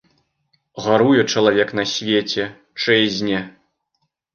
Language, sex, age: Belarusian, male, 30-39